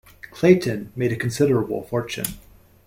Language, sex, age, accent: English, male, 30-39, United States English